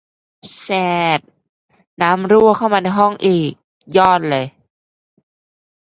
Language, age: Thai, 19-29